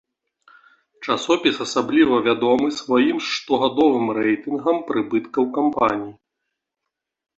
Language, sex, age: Belarusian, male, 30-39